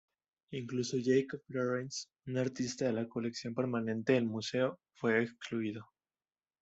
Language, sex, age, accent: Spanish, male, 19-29, México